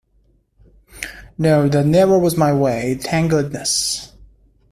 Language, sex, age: English, male, 19-29